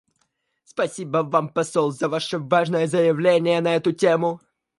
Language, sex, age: Russian, male, 19-29